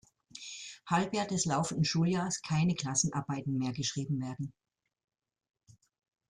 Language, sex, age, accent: German, female, 70-79, Deutschland Deutsch